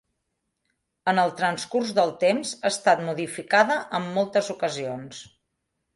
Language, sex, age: Catalan, female, 60-69